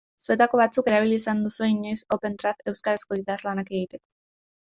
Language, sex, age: Basque, female, 19-29